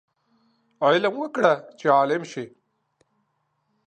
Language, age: Pashto, 40-49